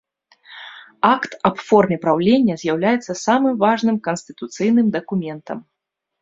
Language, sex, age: Belarusian, female, 30-39